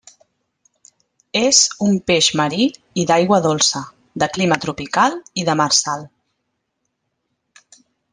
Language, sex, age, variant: Catalan, female, 40-49, Central